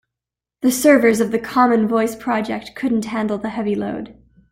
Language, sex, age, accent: English, female, under 19, Canadian English